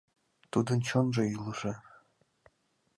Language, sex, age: Mari, female, 19-29